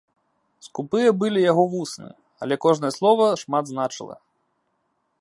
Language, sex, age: Belarusian, male, 19-29